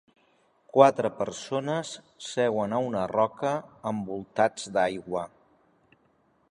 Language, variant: Catalan, Central